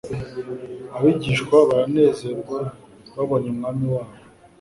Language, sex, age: Kinyarwanda, male, 19-29